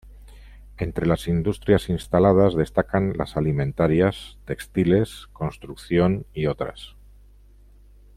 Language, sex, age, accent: Spanish, male, 50-59, España: Norte peninsular (Asturias, Castilla y León, Cantabria, País Vasco, Navarra, Aragón, La Rioja, Guadalajara, Cuenca)